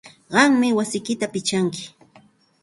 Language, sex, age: Santa Ana de Tusi Pasco Quechua, female, 40-49